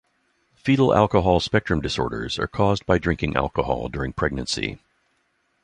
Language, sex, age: English, male, 60-69